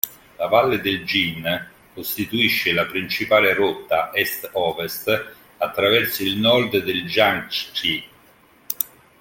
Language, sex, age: Italian, male, 50-59